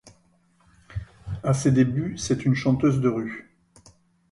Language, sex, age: French, male, 50-59